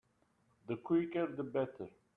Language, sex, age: English, male, 30-39